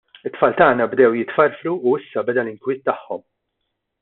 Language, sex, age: Maltese, male, 40-49